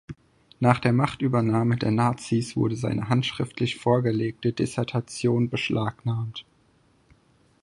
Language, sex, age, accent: German, male, 19-29, Deutschland Deutsch